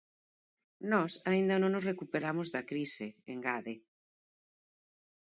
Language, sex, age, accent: Galician, female, 40-49, Normativo (estándar)